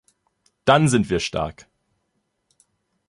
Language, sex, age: German, male, 19-29